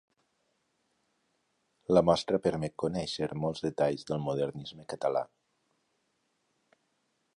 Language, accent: Catalan, valencià